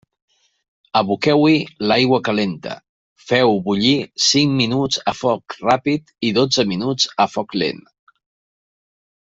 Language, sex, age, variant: Catalan, male, 40-49, Central